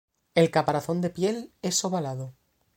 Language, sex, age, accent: Spanish, male, 19-29, España: Centro-Sur peninsular (Madrid, Toledo, Castilla-La Mancha)